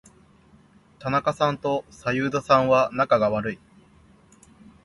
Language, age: Japanese, 19-29